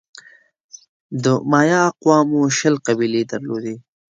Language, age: Pashto, 19-29